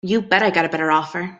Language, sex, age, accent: English, female, 30-39, United States English